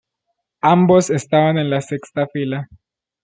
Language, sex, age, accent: Spanish, male, under 19, Caribe: Cuba, Venezuela, Puerto Rico, República Dominicana, Panamá, Colombia caribeña, México caribeño, Costa del golfo de México